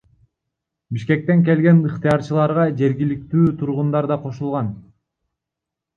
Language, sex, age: Kyrgyz, male, under 19